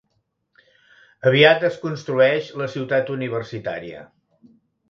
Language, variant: Catalan, Central